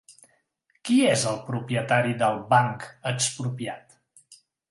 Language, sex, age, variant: Catalan, male, 40-49, Central